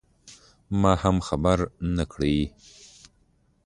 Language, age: Pashto, 19-29